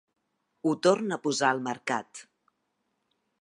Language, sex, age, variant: Catalan, female, 40-49, Central